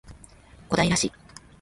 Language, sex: Japanese, female